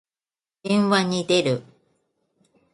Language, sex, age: Japanese, female, 40-49